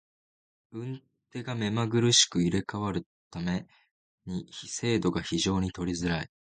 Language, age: Japanese, 19-29